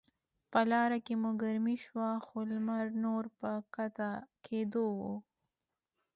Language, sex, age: Pashto, female, 19-29